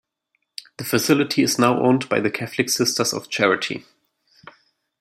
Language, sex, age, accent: English, male, 19-29, United States English